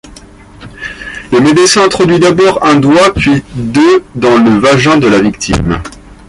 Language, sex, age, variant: French, male, 30-39, Français de métropole